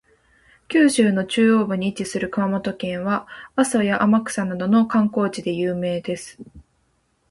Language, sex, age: Japanese, female, 19-29